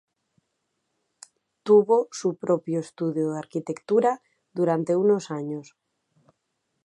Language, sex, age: Spanish, female, 30-39